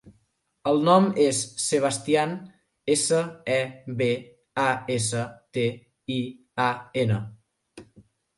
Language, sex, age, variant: Catalan, male, under 19, Central